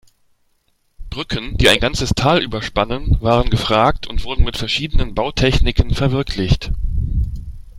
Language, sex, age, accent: German, male, 30-39, Deutschland Deutsch